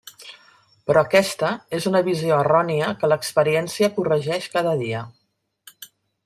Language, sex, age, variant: Catalan, female, 50-59, Central